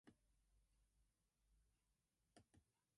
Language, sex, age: English, female, under 19